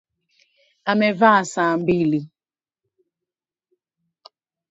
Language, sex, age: Swahili, female, 19-29